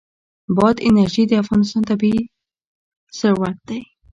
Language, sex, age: Pashto, female, under 19